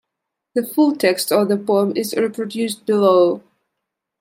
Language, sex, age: English, female, 19-29